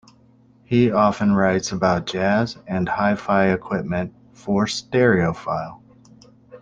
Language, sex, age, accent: English, male, 40-49, United States English